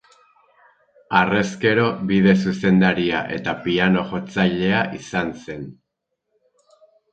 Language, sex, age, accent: Basque, male, 50-59, Erdialdekoa edo Nafarra (Gipuzkoa, Nafarroa)